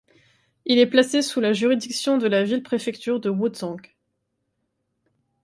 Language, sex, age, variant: French, female, 19-29, Français de métropole